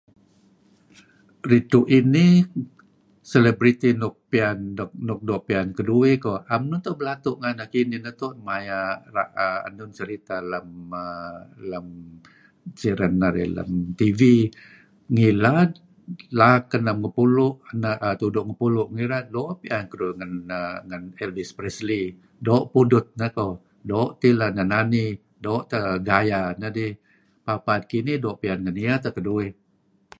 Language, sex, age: Kelabit, male, 70-79